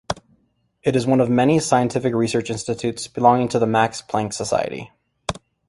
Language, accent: English, United States English